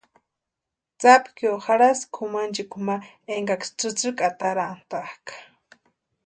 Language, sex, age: Western Highland Purepecha, female, 19-29